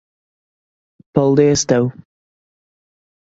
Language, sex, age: Latvian, male, 19-29